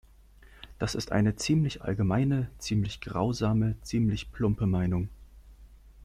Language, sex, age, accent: German, male, 19-29, Deutschland Deutsch